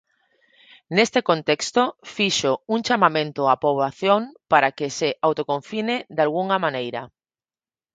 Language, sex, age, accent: Galician, female, 40-49, Normativo (estándar)